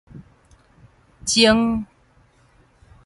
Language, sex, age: Min Nan Chinese, female, 40-49